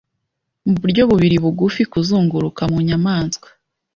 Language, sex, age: Kinyarwanda, female, 19-29